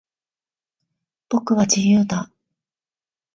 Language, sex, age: Japanese, female, 40-49